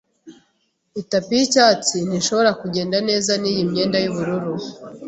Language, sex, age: Kinyarwanda, female, 19-29